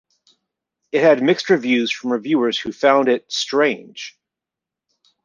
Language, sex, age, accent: English, male, 40-49, United States English